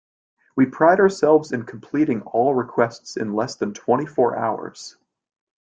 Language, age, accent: English, 19-29, United States English